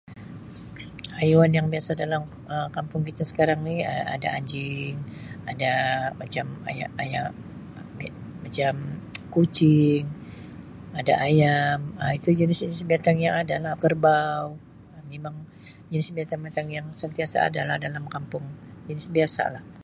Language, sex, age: Sabah Malay, female, 50-59